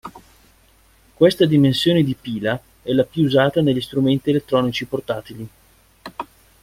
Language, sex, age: Italian, male, 40-49